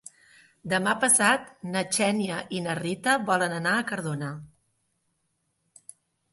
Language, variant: Catalan, Central